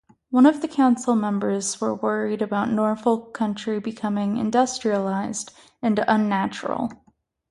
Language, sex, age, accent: English, female, 19-29, United States English